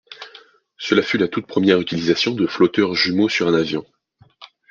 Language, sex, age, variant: French, male, 19-29, Français de métropole